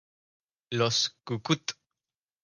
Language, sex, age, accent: Spanish, male, 19-29, España: Islas Canarias